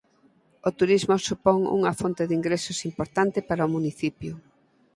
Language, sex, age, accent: Galician, female, 50-59, Normativo (estándar)